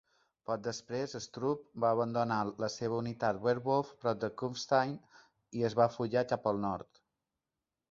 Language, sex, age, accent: Catalan, male, 40-49, balear; central